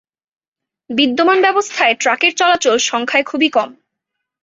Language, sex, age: Bengali, female, 19-29